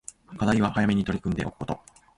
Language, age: Japanese, 40-49